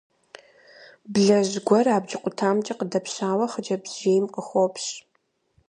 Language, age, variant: Kabardian, 19-29, Адыгэбзэ (Къэбэрдей, Кирил, псоми зэдай)